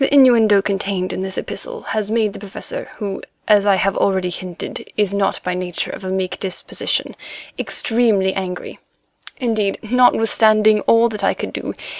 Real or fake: real